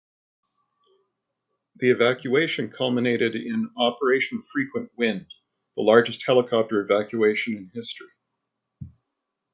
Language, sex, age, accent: English, male, 40-49, Canadian English